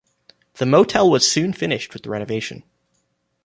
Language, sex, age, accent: English, male, 19-29, United States English